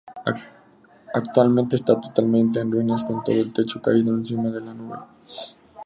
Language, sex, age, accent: Spanish, male, 19-29, México